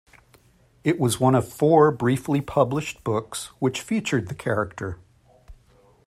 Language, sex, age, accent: English, male, 50-59, United States English